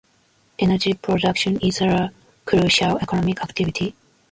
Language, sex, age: English, female, 19-29